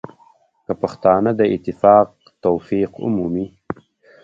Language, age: Pashto, 19-29